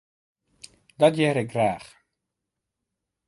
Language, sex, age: Western Frisian, male, 19-29